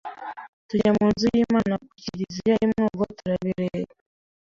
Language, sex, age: Kinyarwanda, female, 19-29